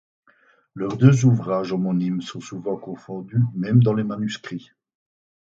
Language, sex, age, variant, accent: French, male, 60-69, Français d'Europe, Français de Belgique